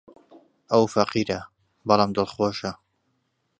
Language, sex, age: Central Kurdish, male, 30-39